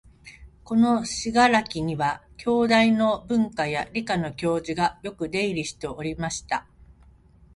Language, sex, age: Japanese, female, 50-59